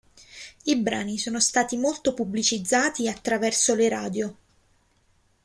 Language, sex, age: Italian, female, 19-29